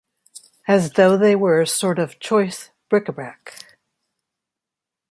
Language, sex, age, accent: English, female, 60-69, United States English